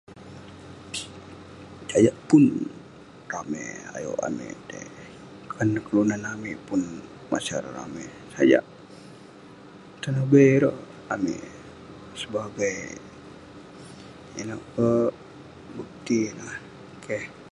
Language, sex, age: Western Penan, male, under 19